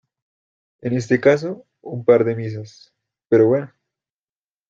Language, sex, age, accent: Spanish, male, under 19, Andino-Pacífico: Colombia, Perú, Ecuador, oeste de Bolivia y Venezuela andina